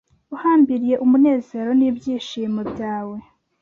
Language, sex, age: Kinyarwanda, male, 30-39